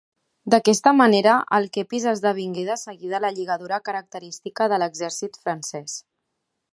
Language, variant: Catalan, Central